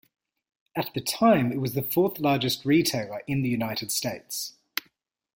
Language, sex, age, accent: English, male, 30-39, Australian English